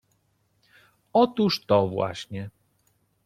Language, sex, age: Polish, male, 40-49